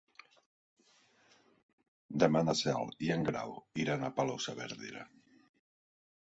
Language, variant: Catalan, Central